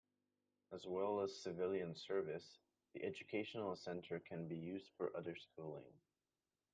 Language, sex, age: English, male, under 19